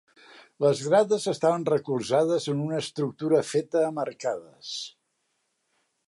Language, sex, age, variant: Catalan, male, 60-69, Central